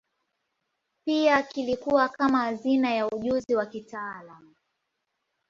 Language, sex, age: Swahili, female, 19-29